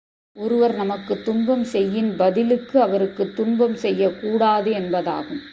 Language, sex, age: Tamil, female, 40-49